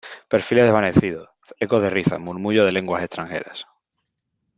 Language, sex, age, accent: Spanish, male, 19-29, España: Sur peninsular (Andalucia, Extremadura, Murcia)